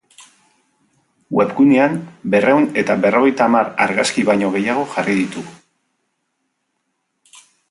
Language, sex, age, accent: Basque, male, 50-59, Mendebalekoa (Araba, Bizkaia, Gipuzkoako mendebaleko herri batzuk)